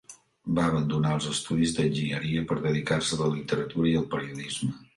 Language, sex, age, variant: Catalan, male, 50-59, Central